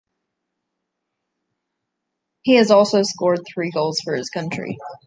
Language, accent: English, United States English